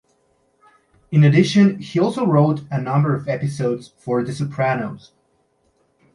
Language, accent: English, United States English